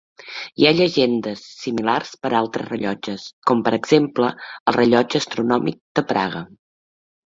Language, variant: Catalan, Central